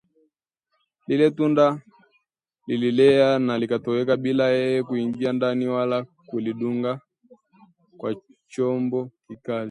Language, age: Swahili, 19-29